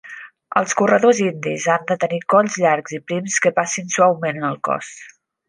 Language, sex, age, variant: Catalan, female, 30-39, Central